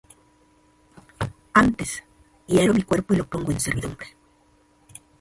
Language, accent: Spanish, México